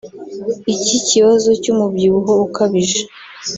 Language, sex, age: Kinyarwanda, female, under 19